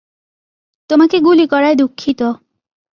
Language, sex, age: Bengali, female, 19-29